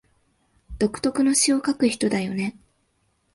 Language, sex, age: Japanese, female, 19-29